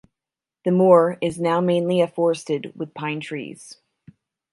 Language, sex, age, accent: English, female, 30-39, United States English; Canadian English